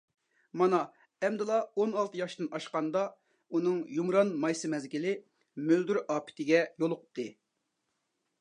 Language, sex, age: Uyghur, male, 30-39